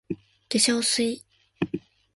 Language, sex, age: Japanese, female, 19-29